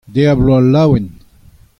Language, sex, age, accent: Breton, male, 60-69, Kerneveg